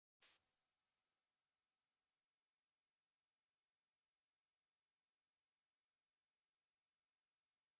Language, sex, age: English, male, 30-39